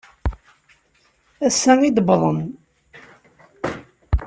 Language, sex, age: Kabyle, male, 40-49